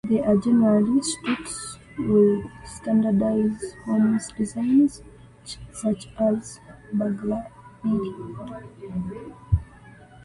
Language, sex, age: English, female, 19-29